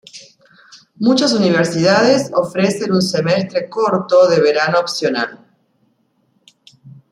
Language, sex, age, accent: Spanish, female, 50-59, Rioplatense: Argentina, Uruguay, este de Bolivia, Paraguay